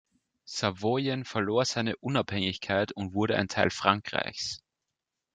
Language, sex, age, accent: German, male, 19-29, Österreichisches Deutsch